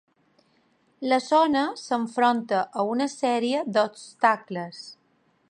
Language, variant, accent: Catalan, Balear, balear